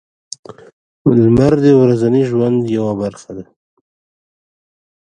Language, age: Pashto, 19-29